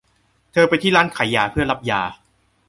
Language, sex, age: Thai, male, 19-29